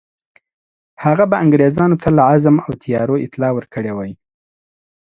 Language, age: Pashto, 30-39